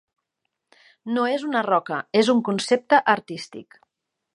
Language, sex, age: Catalan, female, 50-59